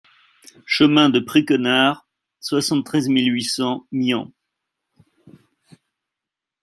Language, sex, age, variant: French, male, 40-49, Français de métropole